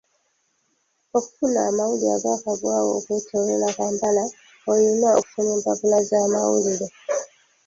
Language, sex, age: Ganda, female, 19-29